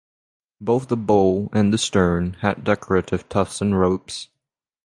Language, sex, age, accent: English, male, 19-29, England English; Singaporean English